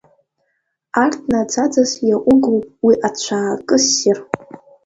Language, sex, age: Abkhazian, female, under 19